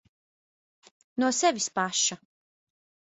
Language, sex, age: Latvian, female, 30-39